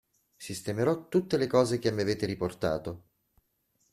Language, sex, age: Italian, male, 50-59